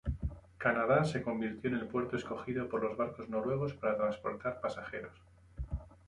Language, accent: Spanish, España: Centro-Sur peninsular (Madrid, Toledo, Castilla-La Mancha)